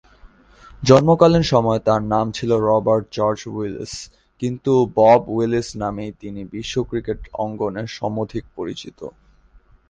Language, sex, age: Bengali, male, under 19